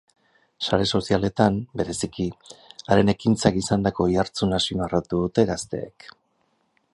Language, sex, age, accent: Basque, male, 50-59, Erdialdekoa edo Nafarra (Gipuzkoa, Nafarroa)